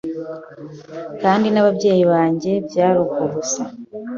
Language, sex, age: Kinyarwanda, female, 19-29